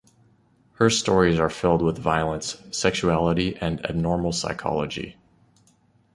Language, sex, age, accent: English, male, 19-29, United States English